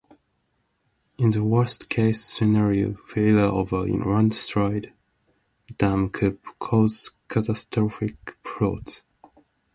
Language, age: English, 19-29